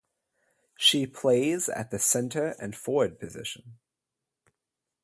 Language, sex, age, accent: English, male, 30-39, United States English